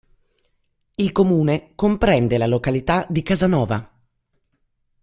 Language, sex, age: Italian, female, 40-49